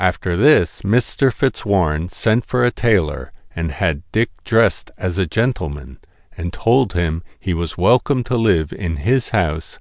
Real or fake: real